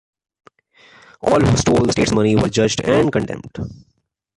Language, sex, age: English, male, 30-39